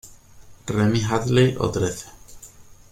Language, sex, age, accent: Spanish, male, 19-29, España: Sur peninsular (Andalucia, Extremadura, Murcia)